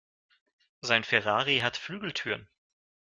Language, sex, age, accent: German, male, 19-29, Russisch Deutsch